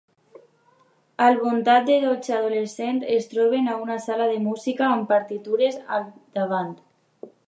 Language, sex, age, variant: Catalan, female, under 19, Alacantí